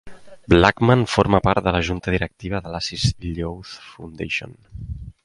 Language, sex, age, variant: Catalan, male, 19-29, Central